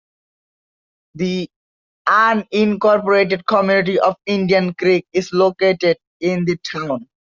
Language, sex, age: English, male, under 19